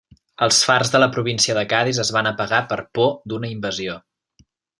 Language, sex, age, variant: Catalan, male, 19-29, Central